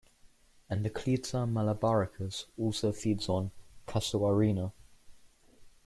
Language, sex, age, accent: English, male, under 19, England English